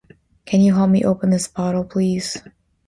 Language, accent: English, United States English